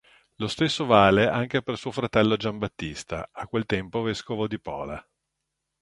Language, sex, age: Italian, male, 50-59